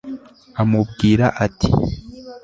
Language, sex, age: Kinyarwanda, male, 19-29